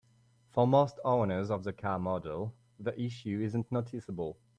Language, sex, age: English, male, 19-29